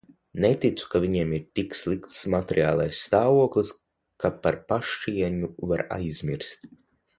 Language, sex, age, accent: Latvian, male, under 19, Vidus dialekts